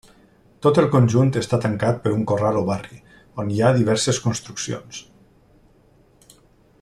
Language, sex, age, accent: Catalan, male, 40-49, valencià